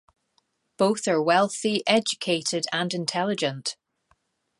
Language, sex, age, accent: English, female, 50-59, Scottish English